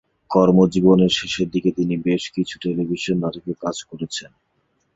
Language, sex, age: Bengali, male, 19-29